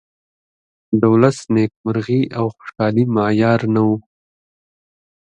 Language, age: Pashto, 19-29